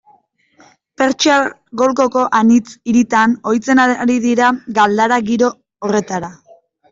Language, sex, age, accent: Basque, female, 19-29, Mendebalekoa (Araba, Bizkaia, Gipuzkoako mendebaleko herri batzuk)